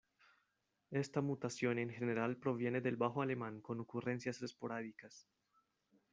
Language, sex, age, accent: Spanish, male, 19-29, Andino-Pacífico: Colombia, Perú, Ecuador, oeste de Bolivia y Venezuela andina